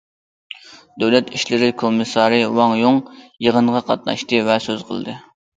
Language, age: Uyghur, 19-29